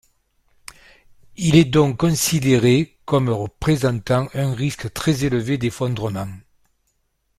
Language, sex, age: French, male, 70-79